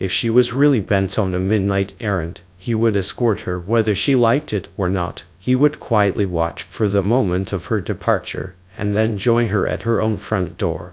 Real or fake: fake